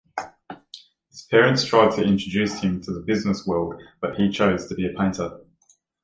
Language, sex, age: English, male, 30-39